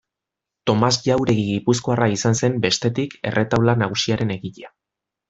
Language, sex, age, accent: Basque, male, 30-39, Mendebalekoa (Araba, Bizkaia, Gipuzkoako mendebaleko herri batzuk)